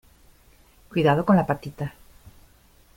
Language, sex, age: Spanish, female, 50-59